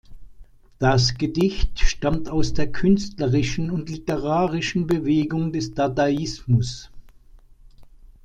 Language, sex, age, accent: German, male, 60-69, Deutschland Deutsch